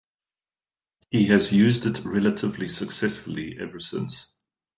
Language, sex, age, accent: English, male, 40-49, Southern African (South Africa, Zimbabwe, Namibia)